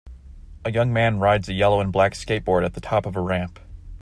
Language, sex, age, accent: English, male, 30-39, United States English